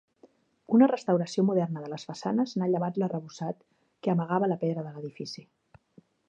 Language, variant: Catalan, Central